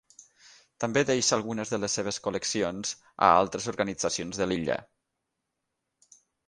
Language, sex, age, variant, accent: Catalan, male, 40-49, Valencià meridional, central; valencià